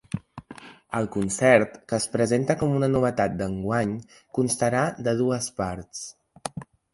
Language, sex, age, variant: Catalan, male, under 19, Central